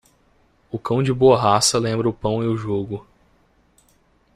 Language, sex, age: Portuguese, male, 19-29